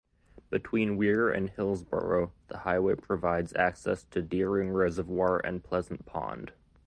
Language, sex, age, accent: English, male, 19-29, United States English